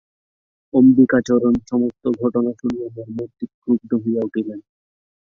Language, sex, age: Bengali, male, 19-29